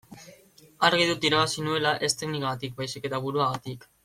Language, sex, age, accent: Basque, male, 19-29, Mendebalekoa (Araba, Bizkaia, Gipuzkoako mendebaleko herri batzuk)